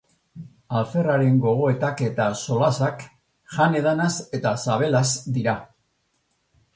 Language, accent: Basque, Mendebalekoa (Araba, Bizkaia, Gipuzkoako mendebaleko herri batzuk)